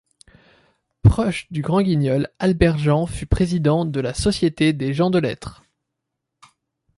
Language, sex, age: French, male, under 19